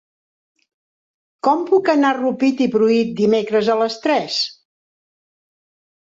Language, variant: Catalan, Central